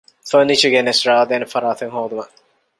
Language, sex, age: Divehi, male, 19-29